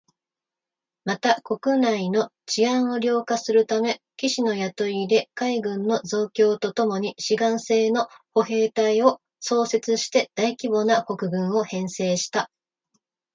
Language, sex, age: Japanese, female, 40-49